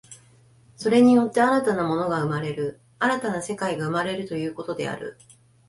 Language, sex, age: Japanese, female, 50-59